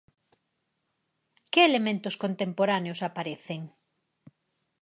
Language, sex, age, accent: Galician, female, 50-59, Normativo (estándar)